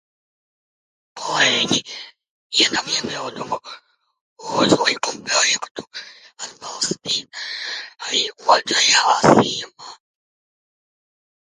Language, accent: Latvian, bez akcenta